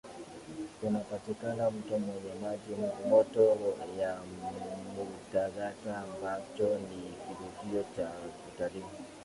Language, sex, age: Swahili, male, 19-29